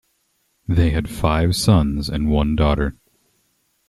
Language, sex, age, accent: English, male, 19-29, United States English